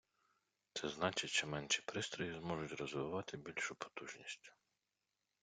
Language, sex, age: Ukrainian, male, 30-39